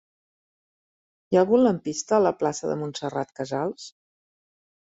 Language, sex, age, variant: Catalan, female, 50-59, Central